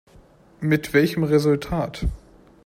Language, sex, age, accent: German, male, 19-29, Deutschland Deutsch